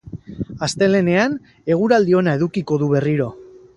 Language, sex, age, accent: Basque, male, 30-39, Mendebalekoa (Araba, Bizkaia, Gipuzkoako mendebaleko herri batzuk)